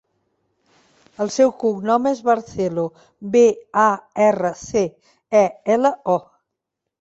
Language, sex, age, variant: Catalan, female, 60-69, Central